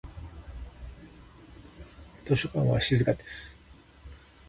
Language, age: Japanese, 60-69